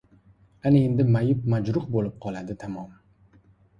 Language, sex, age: Uzbek, male, 19-29